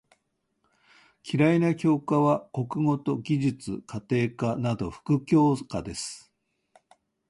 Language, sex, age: Japanese, male, 60-69